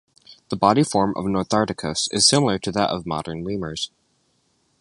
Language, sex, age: English, male, under 19